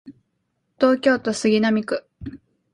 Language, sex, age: Japanese, female, 19-29